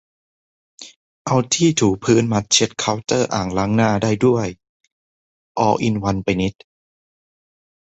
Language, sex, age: Thai, male, 19-29